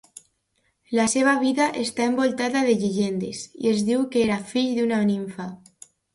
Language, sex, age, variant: Catalan, female, under 19, Alacantí